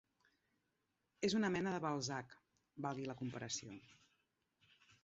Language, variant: Catalan, Central